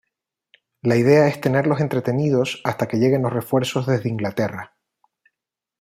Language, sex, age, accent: Spanish, male, 40-49, España: Islas Canarias